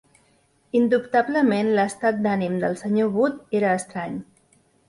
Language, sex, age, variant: Catalan, female, 40-49, Central